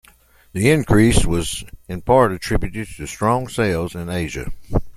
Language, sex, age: English, male, 40-49